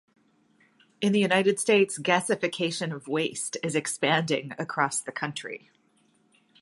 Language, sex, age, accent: English, female, 40-49, United States English